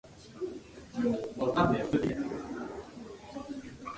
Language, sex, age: English, male, under 19